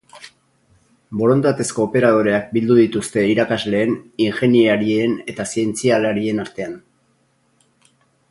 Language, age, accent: Basque, 60-69, Erdialdekoa edo Nafarra (Gipuzkoa, Nafarroa)